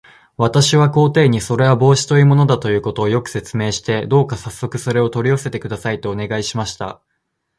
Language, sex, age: Japanese, male, 19-29